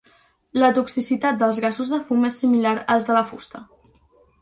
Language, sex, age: Catalan, female, under 19